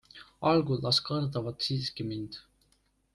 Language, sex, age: Estonian, male, 19-29